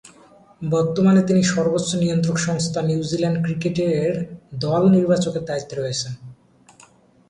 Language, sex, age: Bengali, male, 19-29